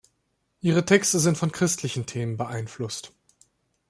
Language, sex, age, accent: German, male, 30-39, Deutschland Deutsch